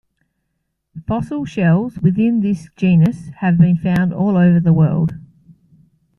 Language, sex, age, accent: English, female, 30-39, Australian English